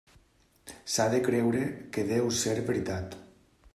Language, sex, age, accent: Catalan, male, 19-29, valencià